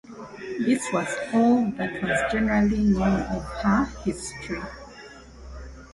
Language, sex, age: English, female, 30-39